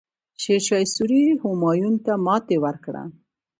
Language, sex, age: Pashto, female, 19-29